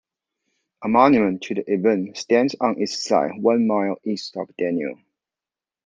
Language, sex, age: English, male, 40-49